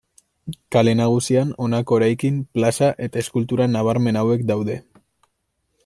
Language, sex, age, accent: Basque, male, 19-29, Mendebalekoa (Araba, Bizkaia, Gipuzkoako mendebaleko herri batzuk)